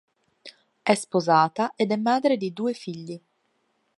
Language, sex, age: Italian, female, 19-29